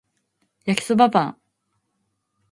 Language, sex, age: Japanese, female, 19-29